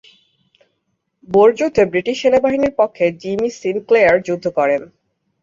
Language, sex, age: Bengali, female, 19-29